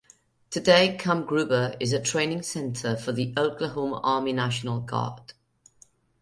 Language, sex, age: English, female, 50-59